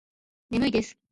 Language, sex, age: Japanese, female, 19-29